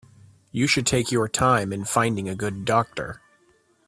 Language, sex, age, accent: English, male, 30-39, United States English